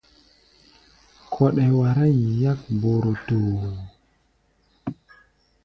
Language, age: Gbaya, 30-39